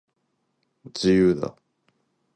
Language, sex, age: Japanese, male, 19-29